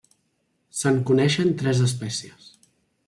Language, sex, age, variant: Catalan, male, 19-29, Central